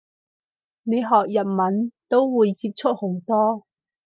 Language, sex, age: Cantonese, female, 30-39